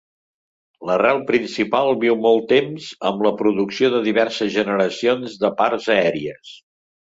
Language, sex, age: Catalan, male, 70-79